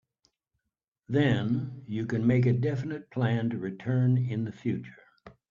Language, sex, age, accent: English, male, 60-69, United States English